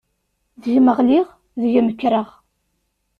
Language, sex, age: Kabyle, female, 19-29